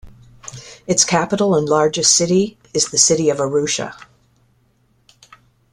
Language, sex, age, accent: English, female, 70-79, United States English